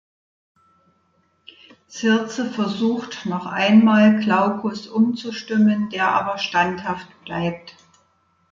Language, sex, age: German, female, 60-69